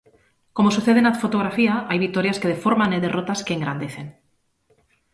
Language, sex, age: Galician, female, 30-39